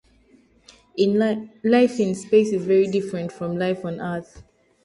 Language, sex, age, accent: English, female, 19-29, England English